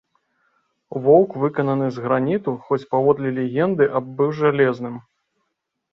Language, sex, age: Belarusian, male, 30-39